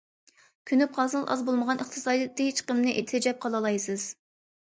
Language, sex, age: Uyghur, female, under 19